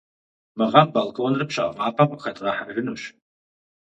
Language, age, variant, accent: Kabardian, 40-49, Адыгэбзэ (Къэбэрдей, Кирил, псоми зэдай), Джылэхъстэней (Gilahsteney)